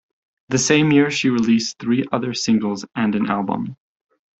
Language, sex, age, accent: English, male, 19-29, United States English